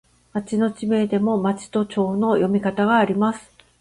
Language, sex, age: Japanese, female, 50-59